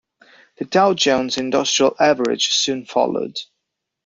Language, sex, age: English, male, 30-39